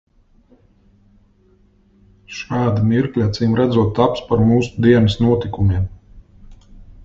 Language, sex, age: Latvian, male, 40-49